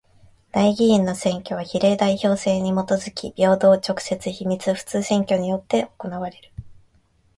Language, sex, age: Japanese, female, 19-29